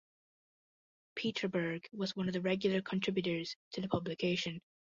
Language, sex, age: English, female, under 19